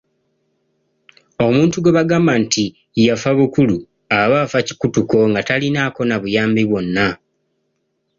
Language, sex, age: Ganda, male, 19-29